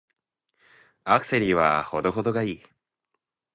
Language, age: Japanese, 19-29